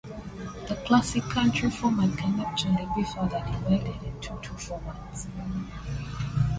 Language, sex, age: English, female, 19-29